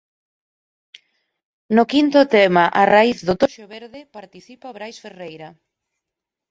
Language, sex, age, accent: Galician, female, 30-39, Normativo (estándar)